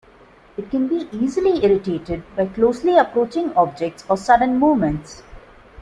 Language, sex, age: English, female, 30-39